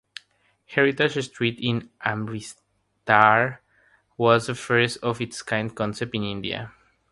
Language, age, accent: English, 19-29, United States English; India and South Asia (India, Pakistan, Sri Lanka)